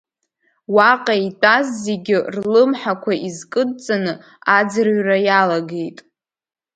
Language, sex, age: Abkhazian, female, under 19